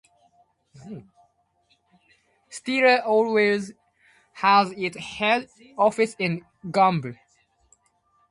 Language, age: English, 19-29